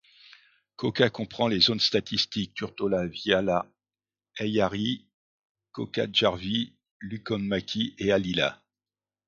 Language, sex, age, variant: French, male, 50-59, Français de métropole